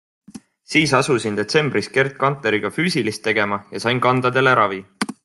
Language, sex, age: Estonian, male, 19-29